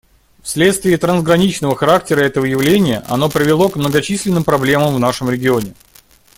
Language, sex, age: Russian, male, 30-39